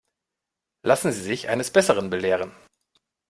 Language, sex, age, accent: German, male, 30-39, Deutschland Deutsch